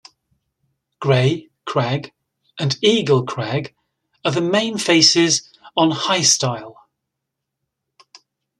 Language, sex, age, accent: English, male, 50-59, England English